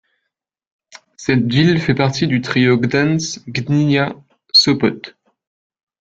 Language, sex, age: French, male, 19-29